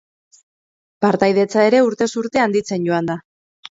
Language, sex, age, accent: Basque, female, 30-39, Mendebalekoa (Araba, Bizkaia, Gipuzkoako mendebaleko herri batzuk)